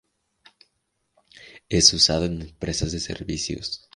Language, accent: Spanish, México